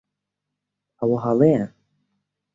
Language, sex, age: Central Kurdish, female, under 19